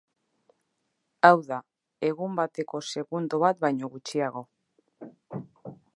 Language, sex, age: Basque, female, 30-39